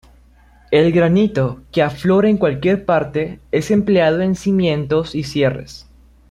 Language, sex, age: Spanish, male, under 19